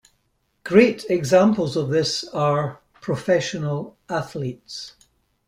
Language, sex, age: English, male, 70-79